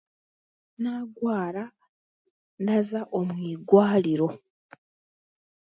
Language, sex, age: Chiga, female, 19-29